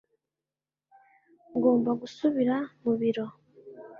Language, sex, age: Kinyarwanda, female, under 19